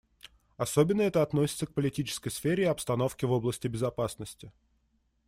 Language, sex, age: Russian, male, 19-29